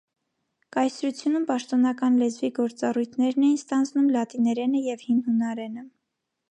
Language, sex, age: Armenian, female, 19-29